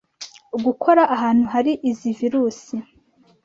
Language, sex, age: Kinyarwanda, male, 30-39